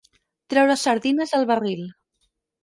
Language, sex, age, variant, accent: Catalan, female, 19-29, Central, central